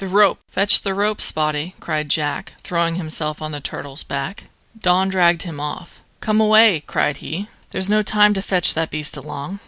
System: none